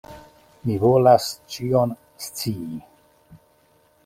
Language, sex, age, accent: Esperanto, male, 50-59, Internacia